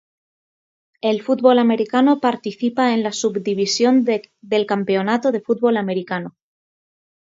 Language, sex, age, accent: Spanish, female, 30-39, España: Norte peninsular (Asturias, Castilla y León, Cantabria, País Vasco, Navarra, Aragón, La Rioja, Guadalajara, Cuenca)